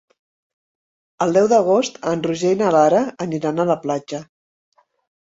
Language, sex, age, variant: Catalan, female, 50-59, Central